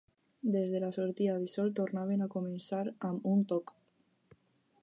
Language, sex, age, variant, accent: Catalan, female, under 19, Alacantí, valencià